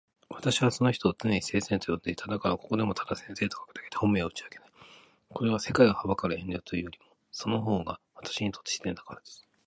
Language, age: Japanese, 30-39